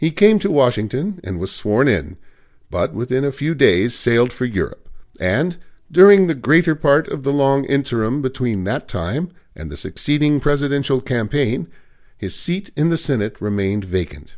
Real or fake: real